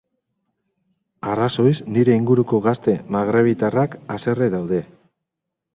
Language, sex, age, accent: Basque, male, 50-59, Mendebalekoa (Araba, Bizkaia, Gipuzkoako mendebaleko herri batzuk)